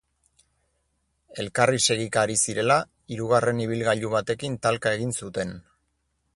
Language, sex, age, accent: Basque, male, 40-49, Erdialdekoa edo Nafarra (Gipuzkoa, Nafarroa)